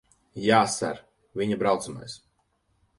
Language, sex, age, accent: Latvian, male, 19-29, nav